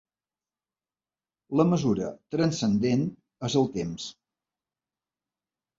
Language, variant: Catalan, Balear